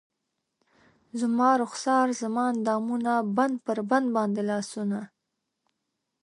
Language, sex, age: Pashto, female, 19-29